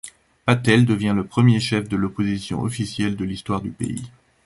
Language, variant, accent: French, Français d'Europe, Français d’Allemagne